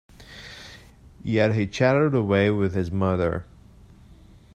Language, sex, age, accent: English, male, 30-39, United States English